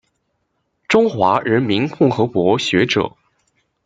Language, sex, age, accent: Chinese, male, 19-29, 出生地：山东省